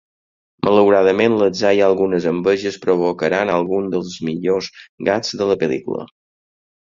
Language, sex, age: Catalan, male, 50-59